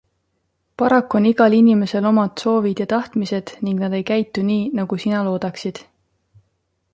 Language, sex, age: Estonian, female, 30-39